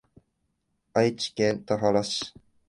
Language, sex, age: Japanese, male, 19-29